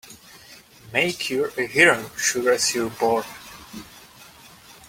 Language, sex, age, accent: English, male, 30-39, United States English